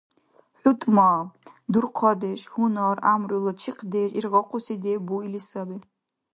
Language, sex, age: Dargwa, female, 19-29